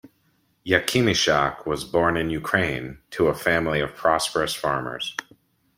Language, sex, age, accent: English, male, 40-49, United States English